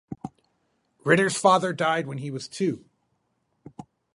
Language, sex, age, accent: English, male, 40-49, United States English